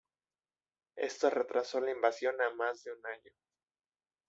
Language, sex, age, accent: Spanish, male, 19-29, México